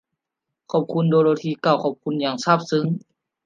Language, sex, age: Thai, male, under 19